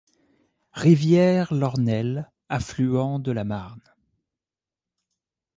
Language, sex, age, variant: French, male, 19-29, Français de métropole